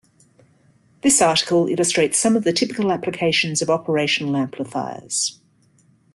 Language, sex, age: English, female, 50-59